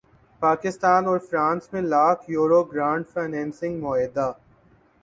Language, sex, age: Urdu, male, 19-29